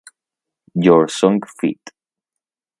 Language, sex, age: Spanish, male, 19-29